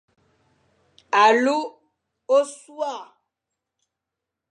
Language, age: Fang, under 19